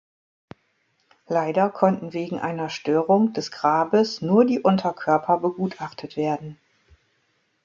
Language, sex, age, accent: German, female, 40-49, Deutschland Deutsch